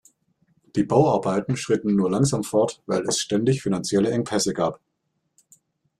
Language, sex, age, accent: German, male, 40-49, Deutschland Deutsch